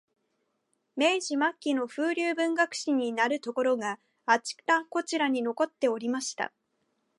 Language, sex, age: Japanese, female, 19-29